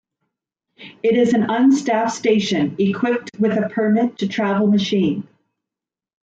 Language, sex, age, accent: English, female, 40-49, Canadian English